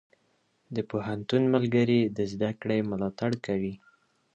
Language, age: Pashto, 19-29